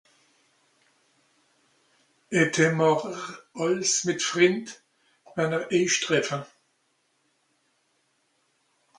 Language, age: Swiss German, 60-69